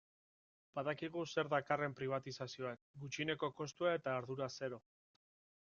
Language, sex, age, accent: Basque, male, 30-39, Erdialdekoa edo Nafarra (Gipuzkoa, Nafarroa)